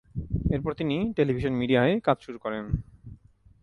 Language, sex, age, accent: Bengali, male, 19-29, Native